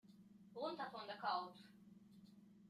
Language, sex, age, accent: German, male, under 19, Deutschland Deutsch